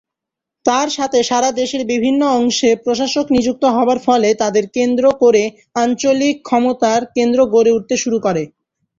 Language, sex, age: Bengali, male, 19-29